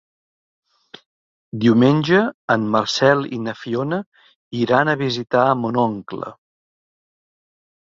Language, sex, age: Catalan, male, 50-59